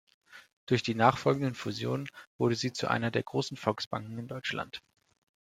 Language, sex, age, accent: German, male, 19-29, Deutschland Deutsch